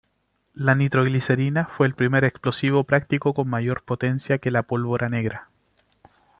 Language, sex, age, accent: Spanish, male, 19-29, Chileno: Chile, Cuyo